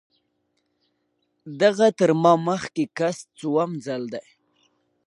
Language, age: Pashto, 19-29